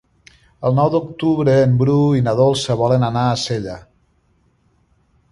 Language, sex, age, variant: Catalan, male, 40-49, Central